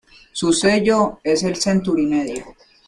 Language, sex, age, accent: Spanish, male, under 19, Andino-Pacífico: Colombia, Perú, Ecuador, oeste de Bolivia y Venezuela andina